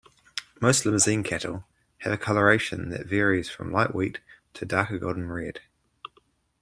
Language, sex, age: English, male, 30-39